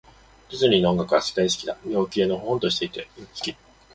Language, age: Japanese, 19-29